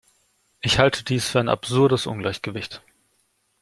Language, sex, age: German, male, 19-29